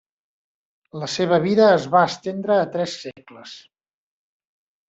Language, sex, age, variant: Catalan, male, 40-49, Central